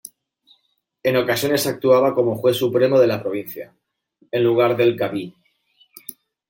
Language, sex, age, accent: Spanish, male, 30-39, España: Centro-Sur peninsular (Madrid, Toledo, Castilla-La Mancha)